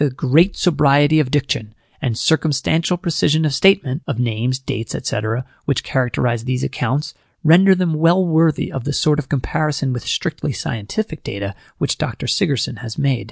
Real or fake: real